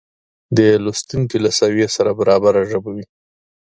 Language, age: Pashto, 30-39